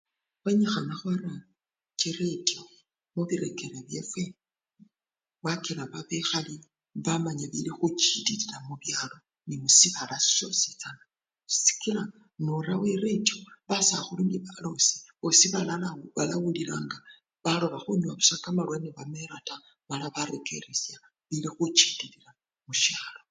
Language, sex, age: Luyia, female, 50-59